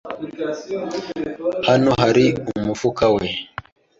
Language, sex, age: Kinyarwanda, male, 19-29